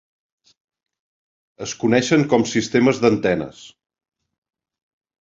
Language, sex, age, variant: Catalan, male, 50-59, Central